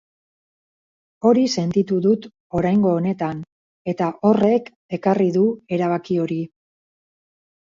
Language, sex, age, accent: Basque, female, 40-49, Erdialdekoa edo Nafarra (Gipuzkoa, Nafarroa)